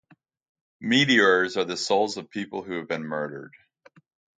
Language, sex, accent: English, male, United States English